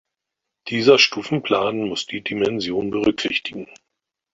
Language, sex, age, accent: German, male, 50-59, Deutschland Deutsch